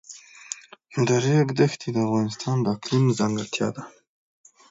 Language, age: Pashto, 19-29